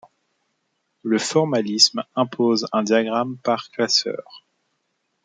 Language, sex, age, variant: French, male, under 19, Français de métropole